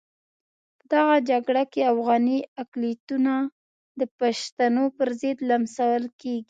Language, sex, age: Pashto, female, 30-39